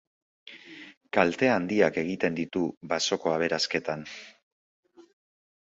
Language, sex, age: Basque, male, 19-29